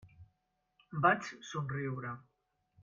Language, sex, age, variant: Catalan, male, 50-59, Central